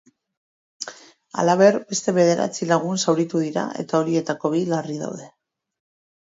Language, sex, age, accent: Basque, female, 40-49, Mendebalekoa (Araba, Bizkaia, Gipuzkoako mendebaleko herri batzuk)